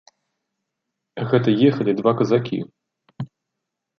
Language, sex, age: Belarusian, male, 30-39